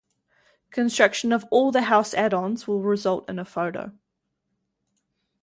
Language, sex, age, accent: English, female, 19-29, New Zealand English